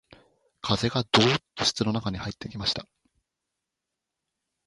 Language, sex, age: Japanese, female, 19-29